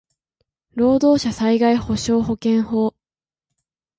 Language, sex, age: Japanese, female, 19-29